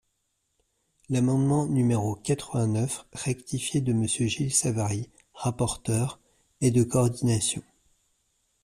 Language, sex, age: French, male, 30-39